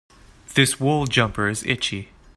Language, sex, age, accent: English, male, 19-29, Canadian English